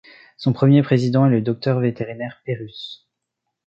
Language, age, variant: French, 19-29, Français de métropole